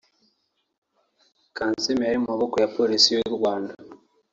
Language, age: Kinyarwanda, 19-29